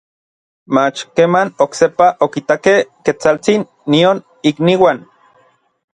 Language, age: Orizaba Nahuatl, 30-39